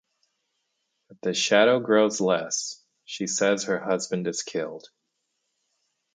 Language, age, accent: English, 30-39, United States English